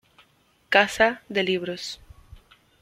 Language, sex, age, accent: Spanish, female, 19-29, México